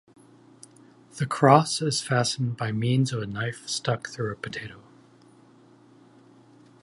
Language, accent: English, United States English